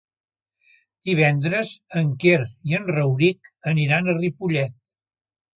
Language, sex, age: Catalan, male, 70-79